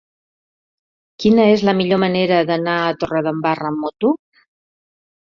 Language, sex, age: Catalan, female, 60-69